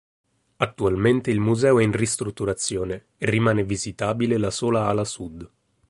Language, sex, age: Italian, male, 30-39